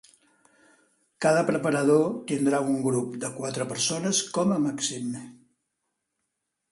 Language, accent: Catalan, Barceloní